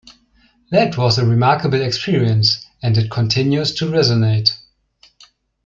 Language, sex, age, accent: English, male, 19-29, United States English